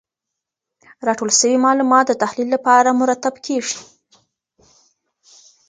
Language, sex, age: Pashto, female, 19-29